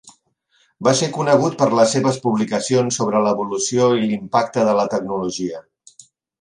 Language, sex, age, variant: Catalan, male, 50-59, Central